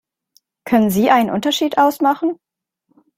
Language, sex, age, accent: German, female, 19-29, Deutschland Deutsch